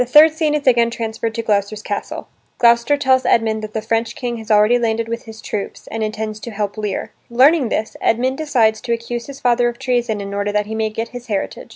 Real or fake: real